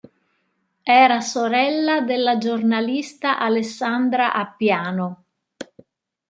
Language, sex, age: Italian, female, 40-49